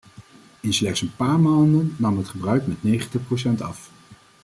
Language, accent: Dutch, Nederlands Nederlands